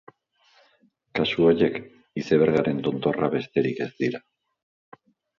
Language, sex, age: Basque, male, 60-69